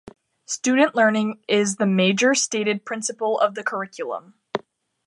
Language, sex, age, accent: English, female, under 19, United States English